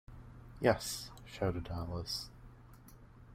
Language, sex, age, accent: English, male, under 19, United States English